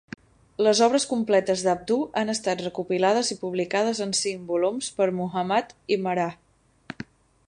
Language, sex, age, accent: Catalan, female, 19-29, central; septentrional; Empordanès